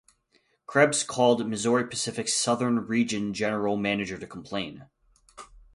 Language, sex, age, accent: English, male, 19-29, United States English